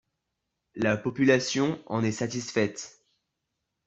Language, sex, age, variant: French, male, under 19, Français de métropole